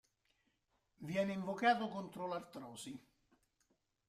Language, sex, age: Italian, male, 60-69